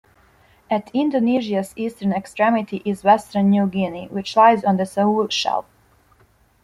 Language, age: English, 19-29